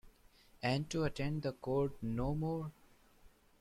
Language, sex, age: English, male, 19-29